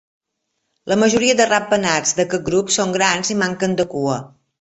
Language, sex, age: Catalan, female, 50-59